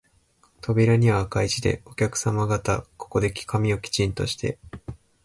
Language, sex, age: Japanese, male, 19-29